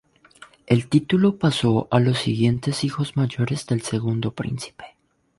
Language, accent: Spanish, Caribe: Cuba, Venezuela, Puerto Rico, República Dominicana, Panamá, Colombia caribeña, México caribeño, Costa del golfo de México